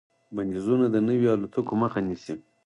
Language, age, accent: Pashto, 19-29, معیاري پښتو